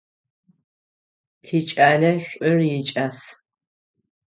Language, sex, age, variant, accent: Adyghe, female, 50-59, Адыгабзэ (Кирил, пстэумэ зэдыряе), Кıэмгуй (Çemguy)